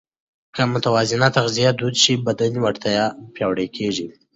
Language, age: Pashto, 19-29